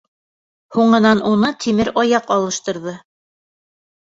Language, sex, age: Bashkir, female, 19-29